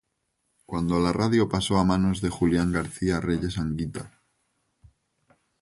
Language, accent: Spanish, España: Centro-Sur peninsular (Madrid, Toledo, Castilla-La Mancha)